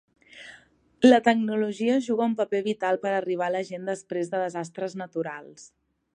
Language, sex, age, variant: Catalan, female, 19-29, Central